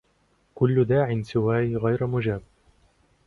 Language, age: Arabic, 30-39